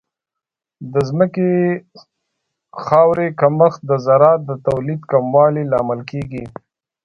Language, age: Pashto, 40-49